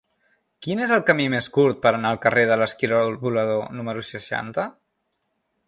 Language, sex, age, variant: Catalan, male, 19-29, Central